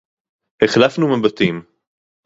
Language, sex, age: Hebrew, male, 19-29